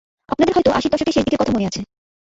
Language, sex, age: Bengali, female, 30-39